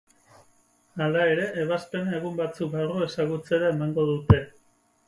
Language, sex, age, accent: Basque, male, 30-39, Mendebalekoa (Araba, Bizkaia, Gipuzkoako mendebaleko herri batzuk)